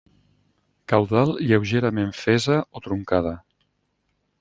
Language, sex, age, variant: Catalan, male, 60-69, Central